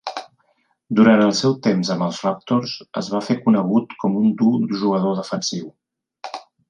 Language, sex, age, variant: Catalan, male, 40-49, Central